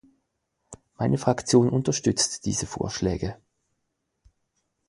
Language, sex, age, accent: German, male, 40-49, Schweizerdeutsch